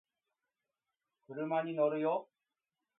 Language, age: Japanese, 30-39